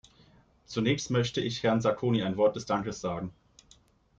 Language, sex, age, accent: German, male, 19-29, Deutschland Deutsch